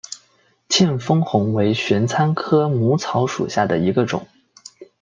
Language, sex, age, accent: Chinese, male, 19-29, 出生地：广东省